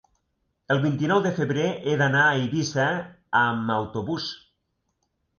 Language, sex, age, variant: Catalan, male, 50-59, Nord-Occidental